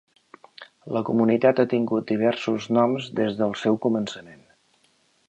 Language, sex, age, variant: Catalan, male, 50-59, Central